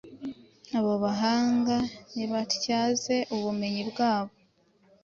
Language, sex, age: Kinyarwanda, female, 19-29